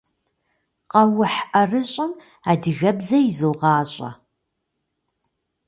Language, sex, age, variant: Kabardian, female, 50-59, Адыгэбзэ (Къэбэрдей, Кирил, псоми зэдай)